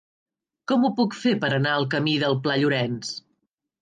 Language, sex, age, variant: Catalan, female, 50-59, Central